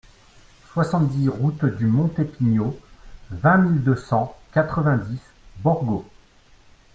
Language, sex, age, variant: French, male, 40-49, Français de métropole